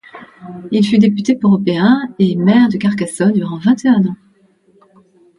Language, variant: French, Français de métropole